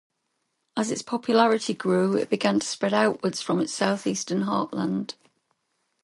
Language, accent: English, England English